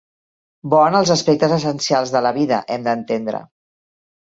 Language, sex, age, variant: Catalan, female, 40-49, Central